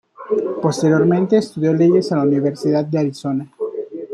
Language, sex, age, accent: Spanish, male, 19-29, México